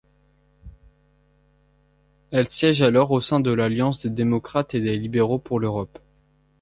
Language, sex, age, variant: French, male, under 19, Français de métropole